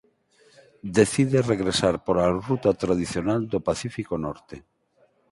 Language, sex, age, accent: Galician, male, 50-59, Normativo (estándar)